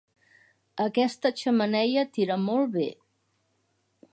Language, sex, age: Catalan, female, 60-69